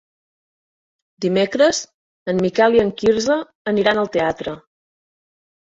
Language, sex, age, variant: Catalan, female, 30-39, Central